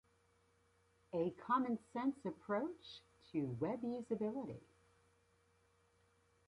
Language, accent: English, United States English